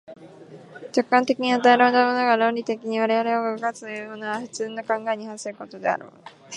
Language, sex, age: Japanese, female, 19-29